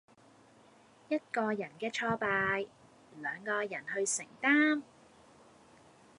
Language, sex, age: Cantonese, female, 30-39